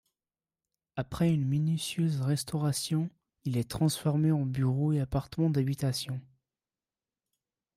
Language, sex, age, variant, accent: French, male, 19-29, Français d'Europe, Français de Suisse